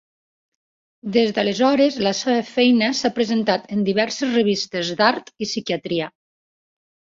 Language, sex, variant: Catalan, female, Nord-Occidental